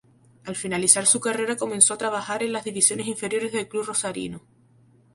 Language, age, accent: Spanish, 19-29, España: Islas Canarias